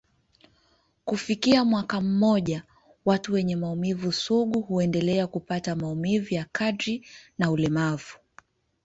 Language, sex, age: Swahili, female, 19-29